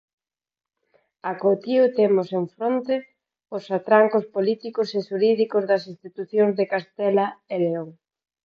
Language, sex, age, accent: Galician, female, 30-39, Neofalante